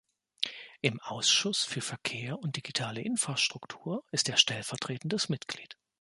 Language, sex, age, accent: German, male, 30-39, Deutschland Deutsch